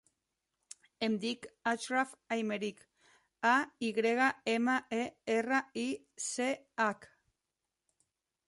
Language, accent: Catalan, valencià